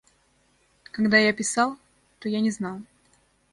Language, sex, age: Russian, female, under 19